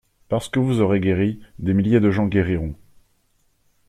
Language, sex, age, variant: French, male, 30-39, Français de métropole